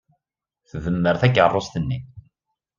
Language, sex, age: Kabyle, male, 40-49